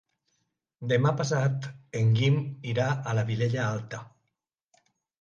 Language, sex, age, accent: Catalan, male, 60-69, valencià